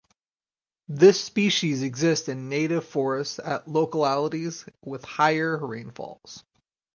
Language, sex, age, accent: English, male, 30-39, United States English